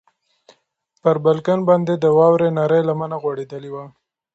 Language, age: Pashto, 30-39